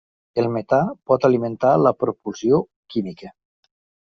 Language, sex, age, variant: Catalan, male, 50-59, Nord-Occidental